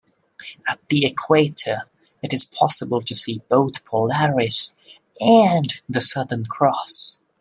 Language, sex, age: English, male, 19-29